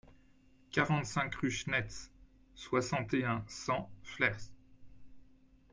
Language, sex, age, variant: French, male, 50-59, Français de métropole